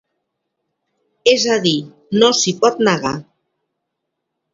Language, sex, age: Catalan, female, 60-69